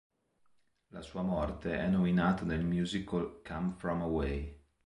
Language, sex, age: Italian, male, 40-49